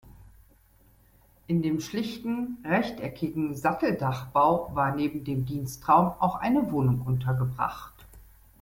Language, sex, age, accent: German, female, 50-59, Deutschland Deutsch